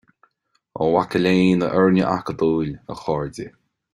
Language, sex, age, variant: Irish, male, 19-29, Gaeilge Chonnacht